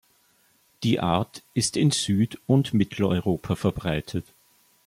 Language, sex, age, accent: German, male, 19-29, Österreichisches Deutsch